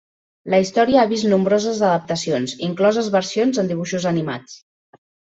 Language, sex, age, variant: Catalan, female, 30-39, Central